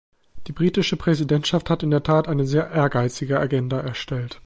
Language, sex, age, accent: German, male, 30-39, Deutschland Deutsch